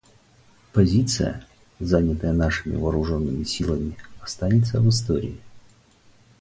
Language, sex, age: Russian, male, 40-49